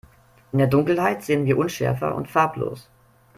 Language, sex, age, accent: German, male, under 19, Deutschland Deutsch